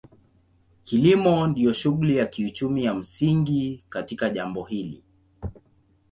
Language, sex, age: Swahili, male, 19-29